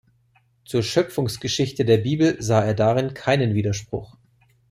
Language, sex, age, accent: German, male, 40-49, Deutschland Deutsch